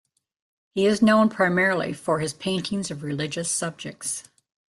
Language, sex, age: English, female, 70-79